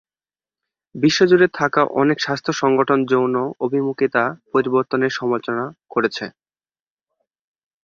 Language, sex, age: Bengali, male, 19-29